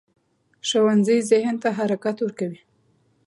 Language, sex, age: Pashto, female, 19-29